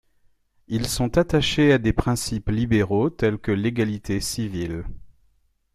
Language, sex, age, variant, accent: French, male, 40-49, Français des départements et régions d'outre-mer, Français de La Réunion